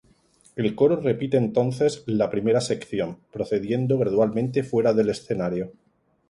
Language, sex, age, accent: Spanish, male, 40-49, España: Sur peninsular (Andalucia, Extremadura, Murcia)